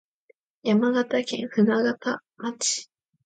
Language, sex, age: Japanese, female, under 19